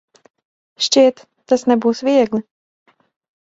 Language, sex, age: Latvian, female, 19-29